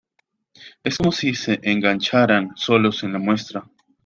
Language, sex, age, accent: Spanish, male, 19-29, Andino-Pacífico: Colombia, Perú, Ecuador, oeste de Bolivia y Venezuela andina